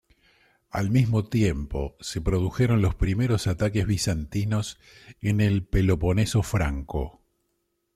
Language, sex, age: Spanish, male, 50-59